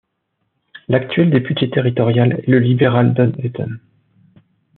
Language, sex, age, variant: French, male, 40-49, Français de métropole